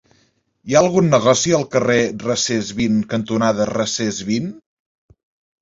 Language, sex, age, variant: Catalan, male, 19-29, Central